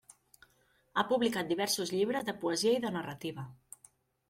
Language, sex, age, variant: Catalan, female, 30-39, Central